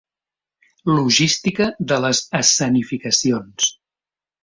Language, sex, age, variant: Catalan, male, 30-39, Central